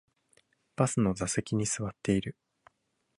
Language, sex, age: Japanese, male, 19-29